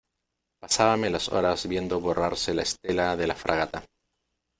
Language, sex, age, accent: Spanish, male, 40-49, Andino-Pacífico: Colombia, Perú, Ecuador, oeste de Bolivia y Venezuela andina